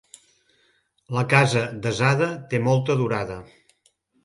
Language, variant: Catalan, Central